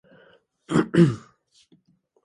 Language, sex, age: Japanese, male, 19-29